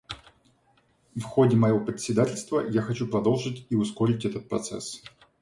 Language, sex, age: Russian, male, 40-49